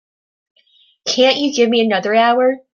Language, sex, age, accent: English, female, under 19, United States English